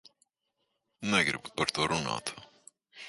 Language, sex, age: Latvian, male, 40-49